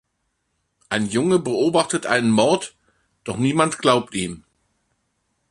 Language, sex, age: German, male, 60-69